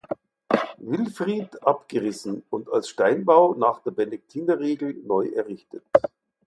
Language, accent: German, Deutschland Deutsch